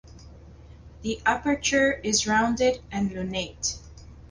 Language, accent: English, United States English